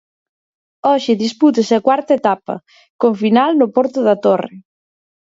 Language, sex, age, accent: Galician, female, 30-39, Central (gheada)